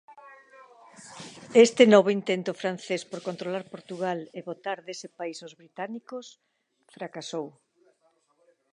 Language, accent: Galician, Normativo (estándar)